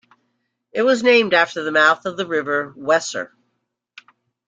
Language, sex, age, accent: English, female, 60-69, United States English